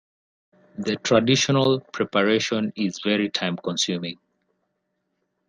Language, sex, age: English, male, 19-29